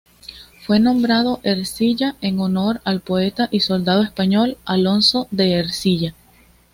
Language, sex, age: Spanish, female, 19-29